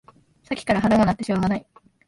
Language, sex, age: Japanese, female, 19-29